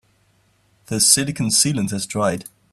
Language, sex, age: English, male, 19-29